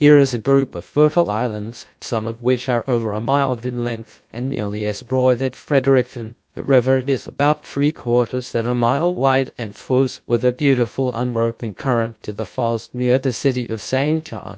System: TTS, GlowTTS